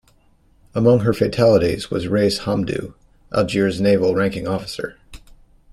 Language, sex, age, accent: English, male, 40-49, United States English